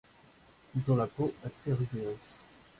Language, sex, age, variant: French, male, 19-29, Français de métropole